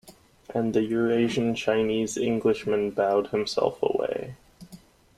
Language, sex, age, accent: English, male, 19-29, United States English